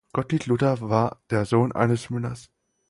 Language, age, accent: German, 19-29, Deutschland Deutsch